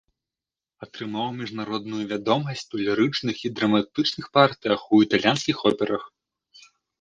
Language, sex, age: Belarusian, male, 19-29